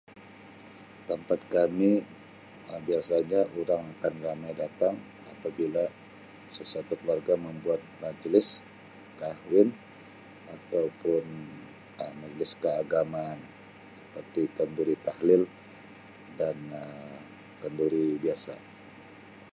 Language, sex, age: Sabah Malay, male, 40-49